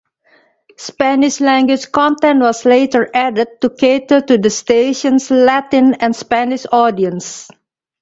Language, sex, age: English, female, 40-49